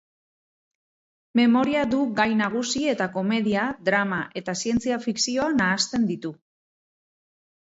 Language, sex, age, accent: Basque, female, 40-49, Mendebalekoa (Araba, Bizkaia, Gipuzkoako mendebaleko herri batzuk)